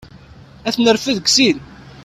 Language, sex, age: Kabyle, male, 30-39